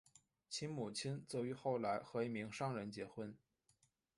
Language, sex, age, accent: Chinese, male, 19-29, 出生地：天津市